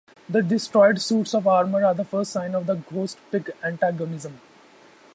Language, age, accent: English, 19-29, India and South Asia (India, Pakistan, Sri Lanka)